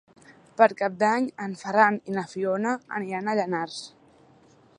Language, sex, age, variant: Catalan, female, 19-29, Central